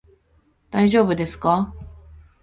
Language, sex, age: Japanese, female, 19-29